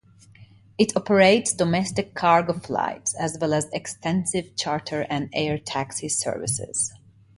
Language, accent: English, United States English